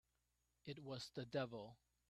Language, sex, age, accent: English, male, 40-49, Hong Kong English